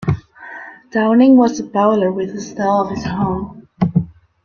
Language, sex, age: English, female, under 19